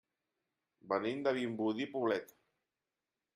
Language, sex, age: Catalan, male, 50-59